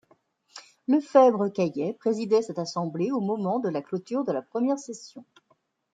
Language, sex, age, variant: French, female, 40-49, Français de métropole